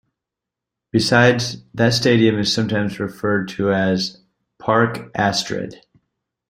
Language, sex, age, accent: English, male, 30-39, United States English